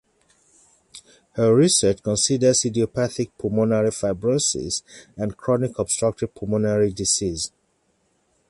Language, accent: English, Canadian English